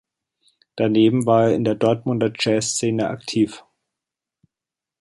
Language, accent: German, Deutschland Deutsch